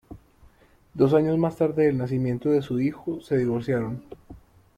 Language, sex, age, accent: Spanish, male, 30-39, Andino-Pacífico: Colombia, Perú, Ecuador, oeste de Bolivia y Venezuela andina